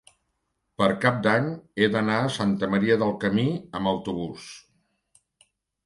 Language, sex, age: Catalan, male, 60-69